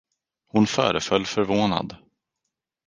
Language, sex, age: Swedish, male, 19-29